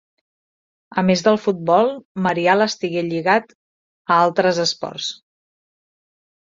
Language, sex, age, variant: Catalan, female, 40-49, Central